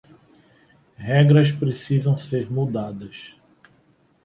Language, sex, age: Portuguese, male, 30-39